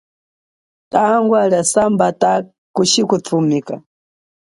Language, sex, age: Chokwe, female, 40-49